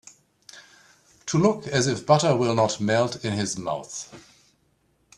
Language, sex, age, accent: English, male, 50-59, United States English